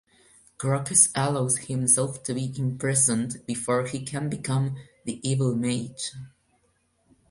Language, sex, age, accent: English, male, under 19, United States English